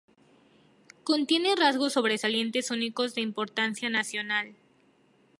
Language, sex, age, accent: Spanish, female, 19-29, México